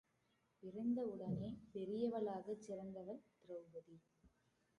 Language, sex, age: Tamil, female, 19-29